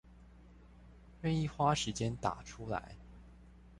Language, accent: Chinese, 出生地：彰化縣